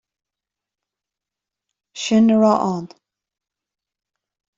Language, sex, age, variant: Irish, female, 30-39, Gaeilge Chonnacht